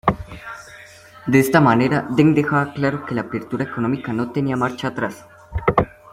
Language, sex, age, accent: Spanish, male, under 19, Andino-Pacífico: Colombia, Perú, Ecuador, oeste de Bolivia y Venezuela andina